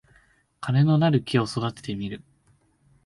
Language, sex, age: Japanese, male, 19-29